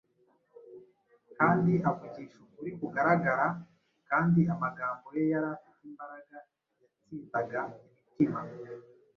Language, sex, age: Kinyarwanda, male, 19-29